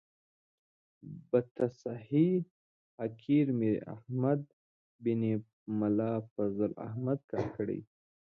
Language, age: Pashto, 19-29